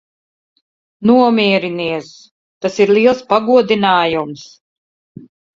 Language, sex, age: Latvian, female, 50-59